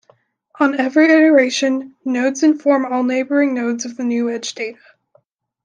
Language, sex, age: English, female, under 19